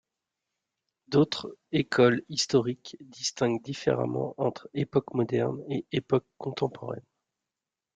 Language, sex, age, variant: French, male, 40-49, Français de métropole